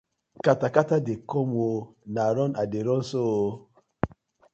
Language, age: Nigerian Pidgin, 40-49